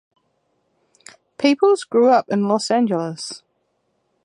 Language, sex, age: English, female, 30-39